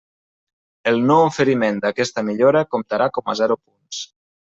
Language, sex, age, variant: Catalan, male, 19-29, Nord-Occidental